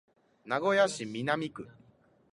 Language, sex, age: Japanese, male, 19-29